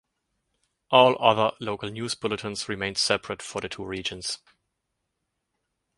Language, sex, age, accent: English, male, 40-49, United States English